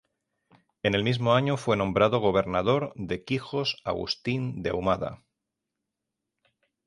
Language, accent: Spanish, España: Centro-Sur peninsular (Madrid, Toledo, Castilla-La Mancha); España: Sur peninsular (Andalucia, Extremadura, Murcia)